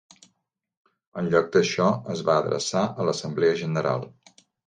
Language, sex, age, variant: Catalan, male, 60-69, Central